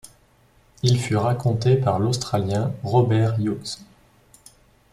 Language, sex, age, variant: French, male, 19-29, Français de métropole